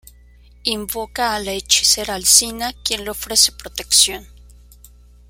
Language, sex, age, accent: Spanish, female, 30-39, México